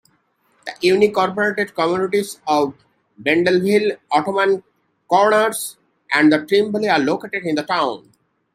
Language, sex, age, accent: English, male, 19-29, United States English